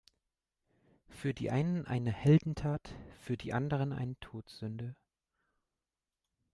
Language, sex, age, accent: German, male, under 19, Deutschland Deutsch